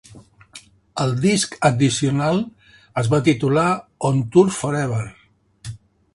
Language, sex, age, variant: Catalan, male, 60-69, Central